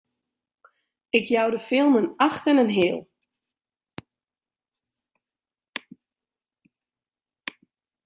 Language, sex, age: Western Frisian, female, 40-49